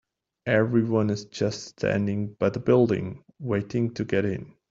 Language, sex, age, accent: English, male, 30-39, United States English